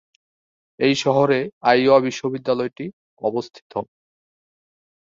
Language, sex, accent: Bengali, male, প্রমিত বাংলা